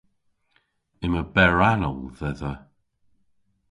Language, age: Cornish, 50-59